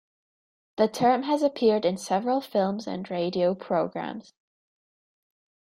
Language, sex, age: English, female, 19-29